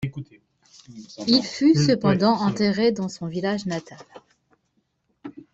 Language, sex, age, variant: French, female, 30-39, Français de métropole